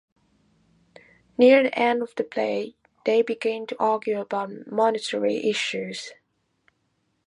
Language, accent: English, England English